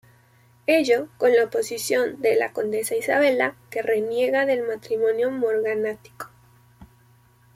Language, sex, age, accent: Spanish, female, 19-29, México